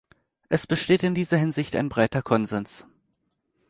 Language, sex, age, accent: German, male, 19-29, Deutschland Deutsch